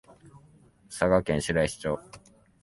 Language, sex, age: Japanese, male, 19-29